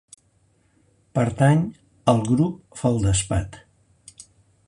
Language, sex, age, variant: Catalan, male, 60-69, Central